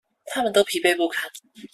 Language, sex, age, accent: Chinese, male, 19-29, 出生地：臺北市